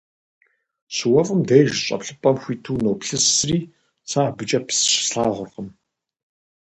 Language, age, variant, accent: Kabardian, 40-49, Адыгэбзэ (Къэбэрдей, Кирил, псоми зэдай), Джылэхъстэней (Gilahsteney)